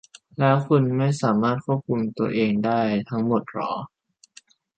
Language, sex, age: Thai, male, under 19